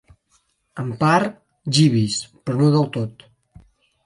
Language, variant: Catalan, Septentrional